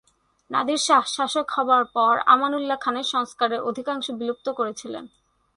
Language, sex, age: Bengali, female, 19-29